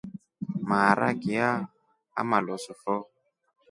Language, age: Rombo, 19-29